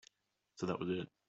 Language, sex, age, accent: English, male, 30-39, Australian English